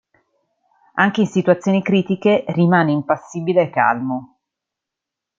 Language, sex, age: Italian, female, 30-39